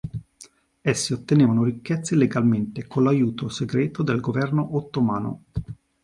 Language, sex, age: Italian, male, 40-49